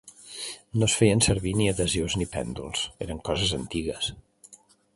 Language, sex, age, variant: Catalan, male, 60-69, Central